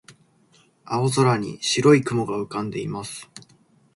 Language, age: Japanese, 19-29